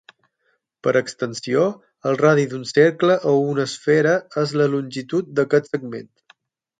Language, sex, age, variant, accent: Catalan, male, 30-39, Balear, menorquí